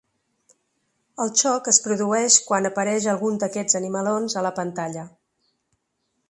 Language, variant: Catalan, Central